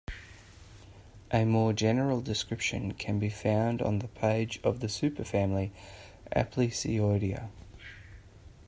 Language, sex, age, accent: English, male, 30-39, Australian English